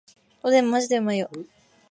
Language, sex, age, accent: Japanese, female, 19-29, 東京